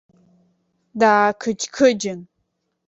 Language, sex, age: Abkhazian, female, under 19